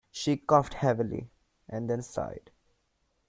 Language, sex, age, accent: English, male, 19-29, India and South Asia (India, Pakistan, Sri Lanka)